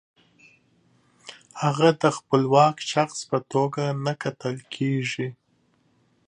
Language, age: Pashto, 30-39